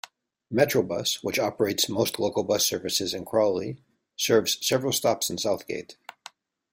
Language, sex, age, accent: English, male, 30-39, United States English